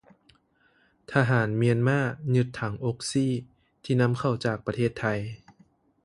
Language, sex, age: Lao, male, 19-29